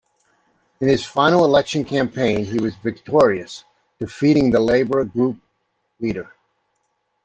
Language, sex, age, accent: English, male, 60-69, United States English